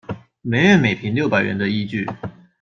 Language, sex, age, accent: Chinese, male, 19-29, 出生地：高雄市